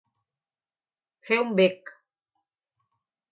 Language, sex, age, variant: Catalan, female, 50-59, Central